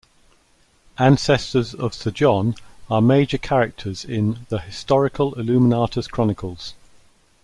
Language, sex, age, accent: English, male, 60-69, England English